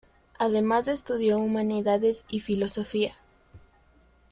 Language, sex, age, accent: Spanish, male, 19-29, Andino-Pacífico: Colombia, Perú, Ecuador, oeste de Bolivia y Venezuela andina